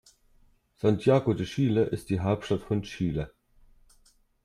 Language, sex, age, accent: German, male, 50-59, Deutschland Deutsch